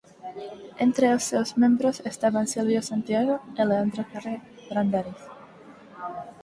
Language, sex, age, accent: Galician, female, 19-29, Neofalante